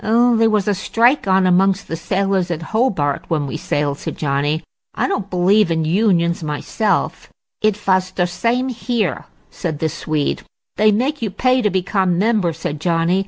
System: none